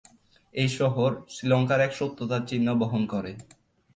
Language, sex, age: Bengali, male, 19-29